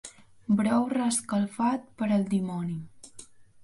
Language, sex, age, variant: Catalan, female, under 19, Central